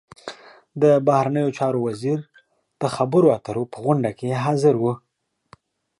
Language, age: Pashto, 19-29